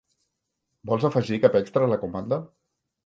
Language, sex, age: Catalan, male, 40-49